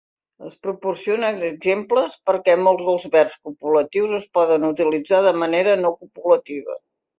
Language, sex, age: Catalan, female, 70-79